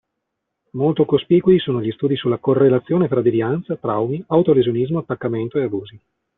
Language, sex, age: Italian, male, 40-49